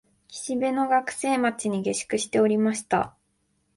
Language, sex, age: Japanese, female, 19-29